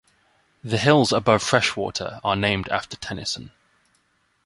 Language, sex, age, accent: English, male, 19-29, England English